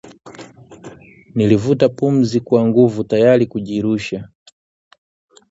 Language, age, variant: Swahili, 19-29, Kiswahili cha Bara ya Tanzania